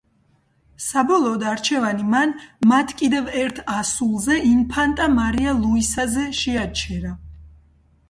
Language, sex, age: Georgian, female, 30-39